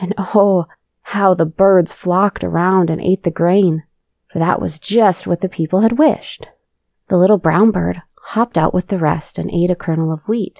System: none